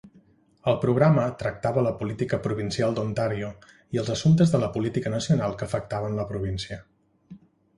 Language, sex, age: Catalan, male, 40-49